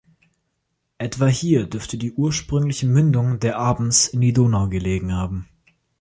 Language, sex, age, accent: German, male, under 19, Deutschland Deutsch